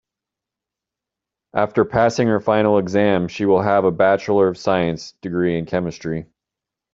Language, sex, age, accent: English, male, 30-39, United States English